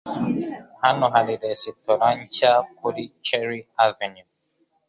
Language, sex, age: Kinyarwanda, male, 19-29